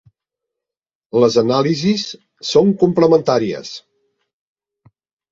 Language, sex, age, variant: Catalan, male, 60-69, Central